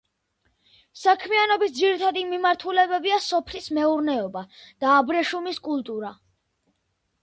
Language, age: Georgian, under 19